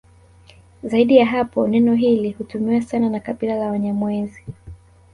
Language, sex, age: Swahili, female, 19-29